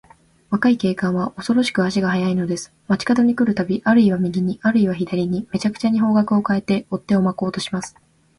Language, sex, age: Japanese, female, 19-29